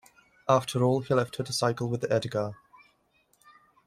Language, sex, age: English, male, 19-29